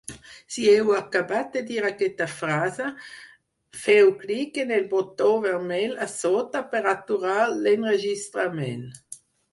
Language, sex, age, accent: Catalan, female, 50-59, aprenent (recent, des d'altres llengües)